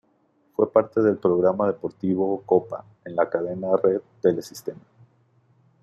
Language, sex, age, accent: Spanish, male, 30-39, México